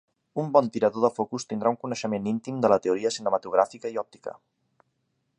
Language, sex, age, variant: Catalan, male, 50-59, Central